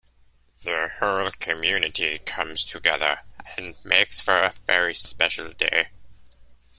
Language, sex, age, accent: English, male, 40-49, United States English